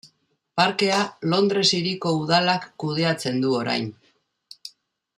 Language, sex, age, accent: Basque, female, 60-69, Mendebalekoa (Araba, Bizkaia, Gipuzkoako mendebaleko herri batzuk)